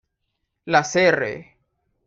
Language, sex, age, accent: Spanish, male, 19-29, América central